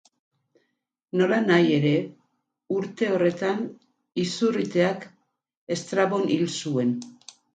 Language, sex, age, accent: Basque, female, 50-59, Mendebalekoa (Araba, Bizkaia, Gipuzkoako mendebaleko herri batzuk)